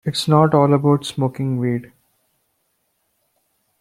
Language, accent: English, India and South Asia (India, Pakistan, Sri Lanka)